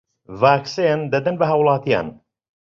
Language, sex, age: Central Kurdish, male, 50-59